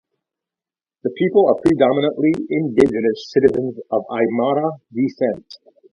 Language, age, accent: English, 40-49, United States English